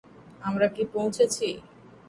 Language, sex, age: Bengali, female, 30-39